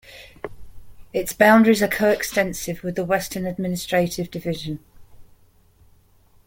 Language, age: English, 60-69